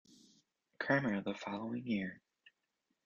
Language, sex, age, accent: English, male, 19-29, United States English